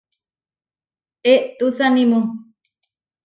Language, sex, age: Huarijio, female, 30-39